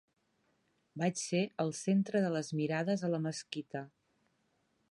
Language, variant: Catalan, Central